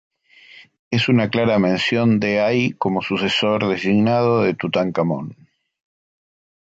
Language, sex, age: Spanish, male, 50-59